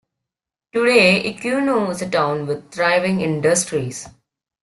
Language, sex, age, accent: English, male, under 19, England English